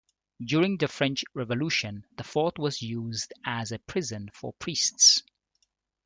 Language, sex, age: English, male, 30-39